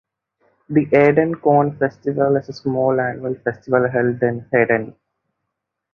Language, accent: English, India and South Asia (India, Pakistan, Sri Lanka)